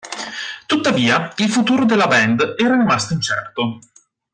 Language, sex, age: Italian, male, 19-29